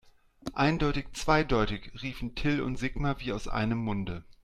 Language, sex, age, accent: German, male, 40-49, Deutschland Deutsch